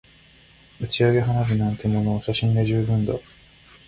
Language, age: Japanese, 19-29